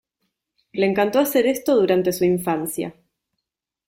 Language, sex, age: Spanish, female, 30-39